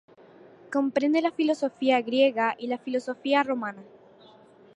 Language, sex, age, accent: Spanish, female, under 19, Rioplatense: Argentina, Uruguay, este de Bolivia, Paraguay